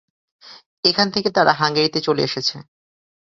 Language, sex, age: Bengali, male, 19-29